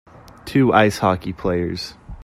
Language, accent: English, United States English